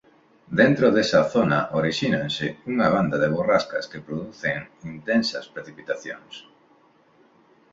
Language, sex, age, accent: Galician, male, 40-49, Neofalante